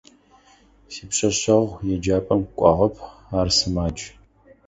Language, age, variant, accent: Adyghe, 30-39, Адыгабзэ (Кирил, пстэумэ зэдыряе), Кıэмгуй (Çemguy)